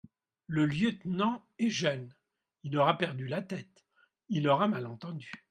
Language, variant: French, Français de métropole